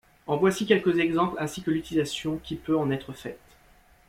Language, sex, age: French, male, 30-39